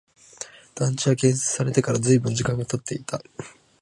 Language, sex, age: Japanese, male, 19-29